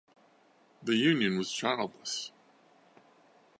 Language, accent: English, United States English